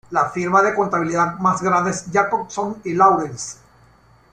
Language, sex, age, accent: Spanish, male, 60-69, Caribe: Cuba, Venezuela, Puerto Rico, República Dominicana, Panamá, Colombia caribeña, México caribeño, Costa del golfo de México